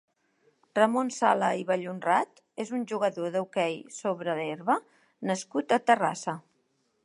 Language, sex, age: Catalan, female, 60-69